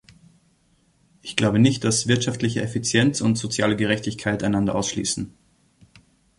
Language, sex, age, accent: German, male, 30-39, Österreichisches Deutsch